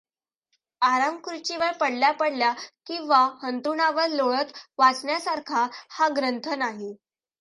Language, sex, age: Marathi, female, under 19